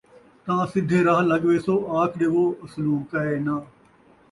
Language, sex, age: Saraiki, male, 50-59